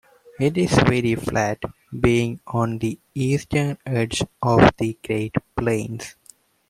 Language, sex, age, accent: English, male, 19-29, United States English